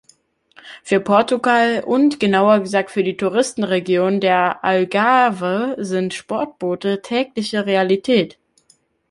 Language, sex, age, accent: German, male, under 19, Deutschland Deutsch